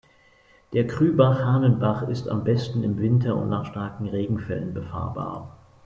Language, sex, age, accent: German, male, 40-49, Deutschland Deutsch